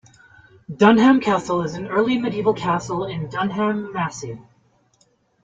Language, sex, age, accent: English, male, 19-29, United States English